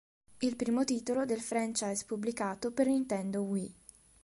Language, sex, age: Italian, female, 19-29